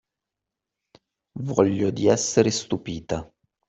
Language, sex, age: Italian, male, 30-39